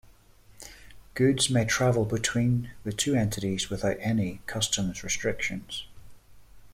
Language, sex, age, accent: English, male, 40-49, Irish English